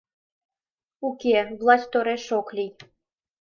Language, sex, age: Mari, female, 19-29